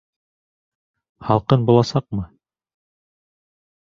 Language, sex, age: Bashkir, male, 19-29